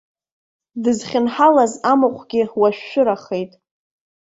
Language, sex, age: Abkhazian, female, 19-29